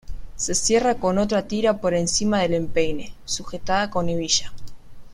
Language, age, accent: Spanish, under 19, Rioplatense: Argentina, Uruguay, este de Bolivia, Paraguay